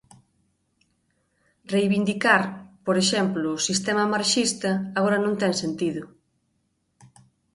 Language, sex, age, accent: Galician, female, 30-39, Normativo (estándar)